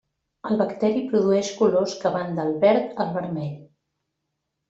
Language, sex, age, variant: Catalan, female, 40-49, Central